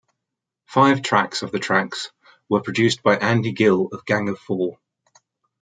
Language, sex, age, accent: English, male, 60-69, England English